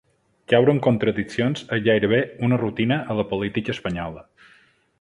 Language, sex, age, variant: Catalan, male, 40-49, Balear